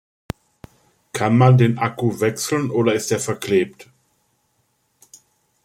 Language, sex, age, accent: German, male, 50-59, Deutschland Deutsch